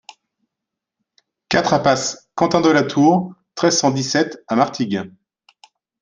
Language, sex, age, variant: French, male, 40-49, Français de métropole